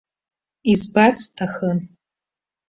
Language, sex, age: Abkhazian, female, 19-29